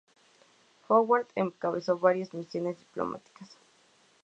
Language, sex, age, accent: Spanish, female, under 19, México